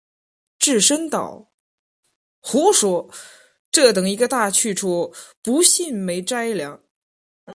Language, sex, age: Chinese, female, under 19